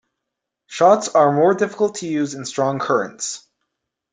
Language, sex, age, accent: English, male, 19-29, United States English